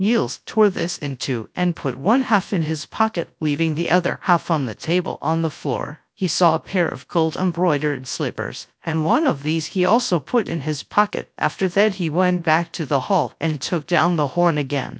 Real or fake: fake